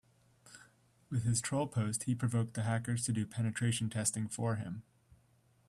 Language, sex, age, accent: English, male, 30-39, United States English